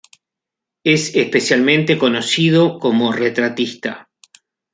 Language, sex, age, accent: Spanish, male, 50-59, Rioplatense: Argentina, Uruguay, este de Bolivia, Paraguay